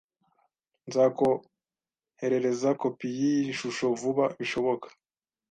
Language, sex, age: Kinyarwanda, male, 19-29